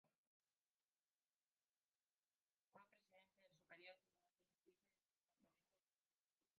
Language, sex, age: Spanish, female, 19-29